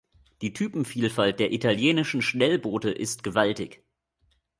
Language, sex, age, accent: German, male, 19-29, Deutschland Deutsch